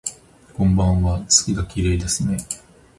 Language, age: Japanese, 30-39